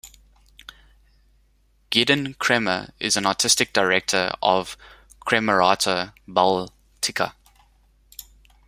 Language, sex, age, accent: English, male, 30-39, Southern African (South Africa, Zimbabwe, Namibia)